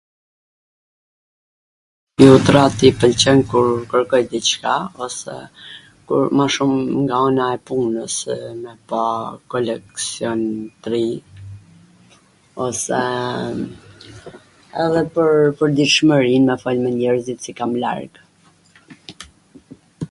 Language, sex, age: Gheg Albanian, female, 40-49